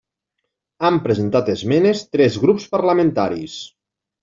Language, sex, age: Catalan, male, 40-49